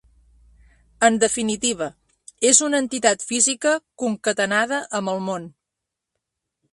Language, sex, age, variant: Catalan, female, 40-49, Central